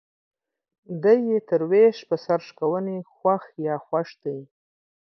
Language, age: Pashto, 19-29